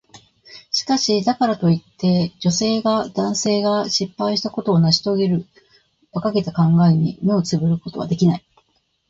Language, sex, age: Japanese, female, 50-59